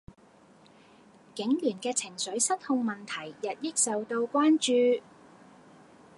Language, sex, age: Cantonese, female, 30-39